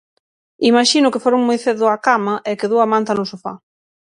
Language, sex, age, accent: Galician, female, 19-29, Oriental (común en zona oriental); Normativo (estándar)